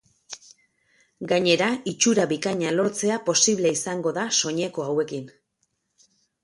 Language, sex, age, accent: Basque, female, 30-39, Mendebalekoa (Araba, Bizkaia, Gipuzkoako mendebaleko herri batzuk)